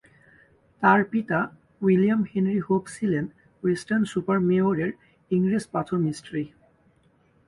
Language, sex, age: Bengali, male, 19-29